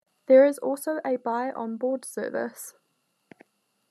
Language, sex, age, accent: English, female, 19-29, New Zealand English